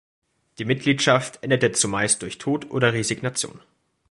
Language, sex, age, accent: German, male, under 19, Deutschland Deutsch